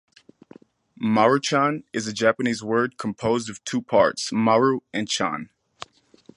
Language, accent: English, United States English